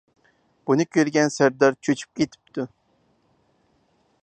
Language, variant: Uyghur, ئۇيغۇر تىلى